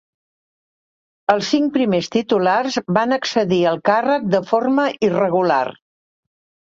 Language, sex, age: Catalan, female, 60-69